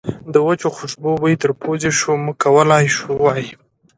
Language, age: Pashto, 30-39